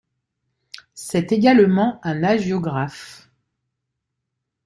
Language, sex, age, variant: French, female, 30-39, Français de métropole